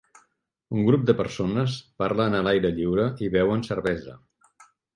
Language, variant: Catalan, Central